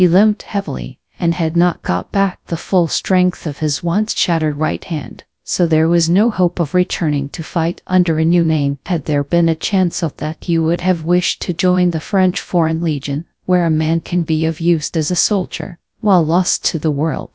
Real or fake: fake